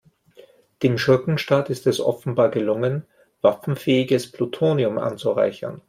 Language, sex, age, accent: German, male, 50-59, Österreichisches Deutsch